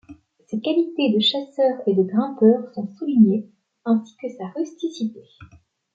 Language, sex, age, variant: French, female, 19-29, Français de métropole